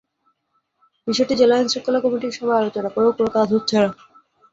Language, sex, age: Bengali, female, 19-29